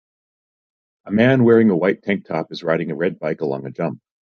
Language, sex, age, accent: English, male, 30-39, United States English